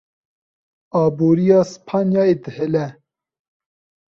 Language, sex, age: Kurdish, male, 19-29